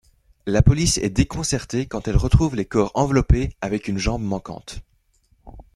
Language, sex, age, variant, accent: French, male, 19-29, Français d'Europe, Français de Belgique